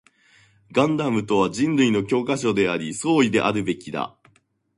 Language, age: Japanese, 30-39